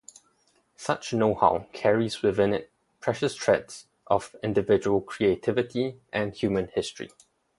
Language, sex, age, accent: English, male, 19-29, Singaporean English